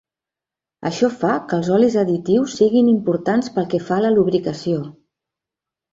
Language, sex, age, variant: Catalan, female, 50-59, Central